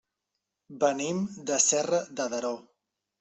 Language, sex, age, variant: Catalan, male, 30-39, Central